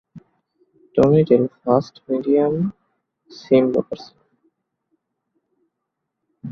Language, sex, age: Bengali, male, 19-29